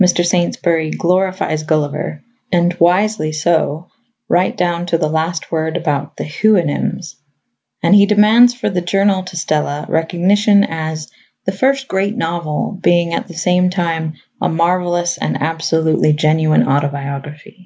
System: none